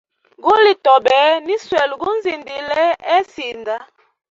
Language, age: Hemba, 30-39